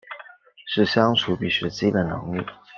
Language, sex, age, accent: Chinese, male, 19-29, 出生地：湖北省